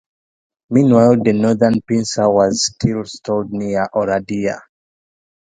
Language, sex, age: English, female, 19-29